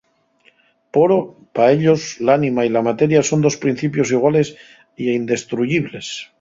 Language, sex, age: Asturian, male, 50-59